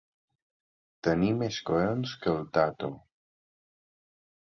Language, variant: Catalan, Balear